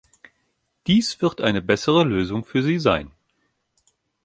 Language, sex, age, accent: German, male, 30-39, Deutschland Deutsch